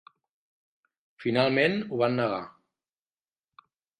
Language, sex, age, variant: Catalan, male, 40-49, Central